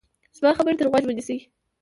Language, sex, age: Pashto, female, under 19